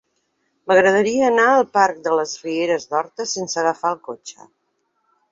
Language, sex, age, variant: Catalan, female, 50-59, Central